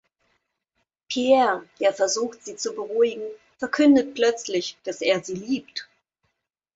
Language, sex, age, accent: German, female, 30-39, Deutschland Deutsch